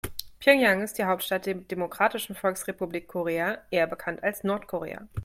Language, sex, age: German, female, 30-39